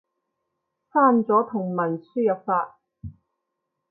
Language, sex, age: Cantonese, female, 19-29